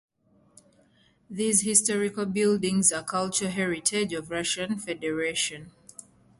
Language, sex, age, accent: English, female, 30-39, England English